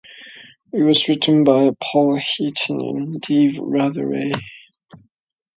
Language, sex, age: English, male, under 19